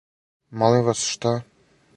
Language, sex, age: Serbian, male, 19-29